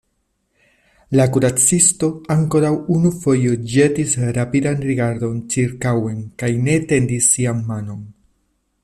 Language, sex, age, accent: Esperanto, male, 40-49, Internacia